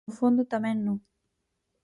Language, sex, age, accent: Galician, female, 19-29, Central (gheada)